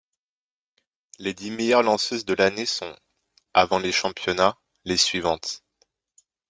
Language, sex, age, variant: French, male, 19-29, Français de métropole